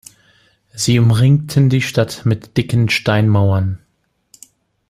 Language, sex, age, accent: German, male, 40-49, Deutschland Deutsch